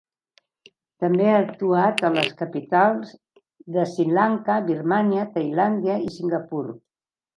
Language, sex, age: Catalan, female, 70-79